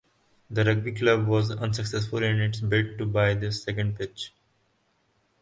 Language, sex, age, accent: English, male, under 19, India and South Asia (India, Pakistan, Sri Lanka)